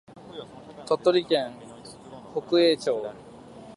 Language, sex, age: Japanese, male, 19-29